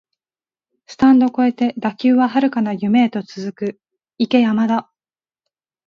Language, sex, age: Japanese, female, 19-29